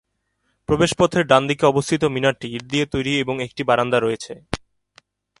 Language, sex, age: Bengali, male, 19-29